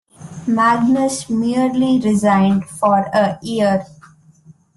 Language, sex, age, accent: English, female, 19-29, India and South Asia (India, Pakistan, Sri Lanka)